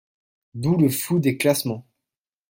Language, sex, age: French, male, 19-29